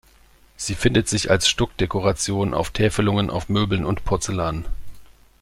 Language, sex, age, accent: German, male, 40-49, Deutschland Deutsch